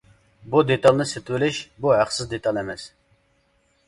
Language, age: Uyghur, 19-29